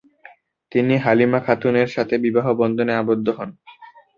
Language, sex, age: Bengali, male, 19-29